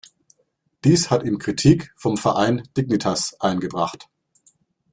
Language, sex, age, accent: German, male, 40-49, Deutschland Deutsch